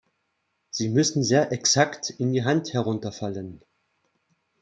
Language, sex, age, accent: German, male, 40-49, Deutschland Deutsch